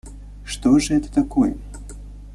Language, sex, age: Russian, male, 19-29